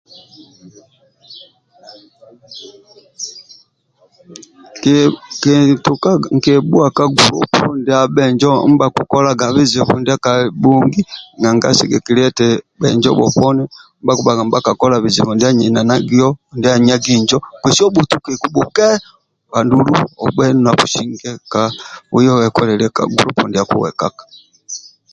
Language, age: Amba (Uganda), 50-59